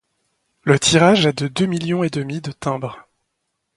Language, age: French, 40-49